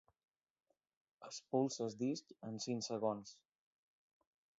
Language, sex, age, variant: Catalan, male, 30-39, Balear